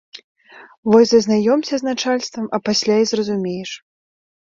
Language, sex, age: Belarusian, male, under 19